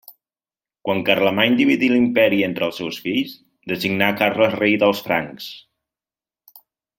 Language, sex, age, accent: Catalan, male, 40-49, valencià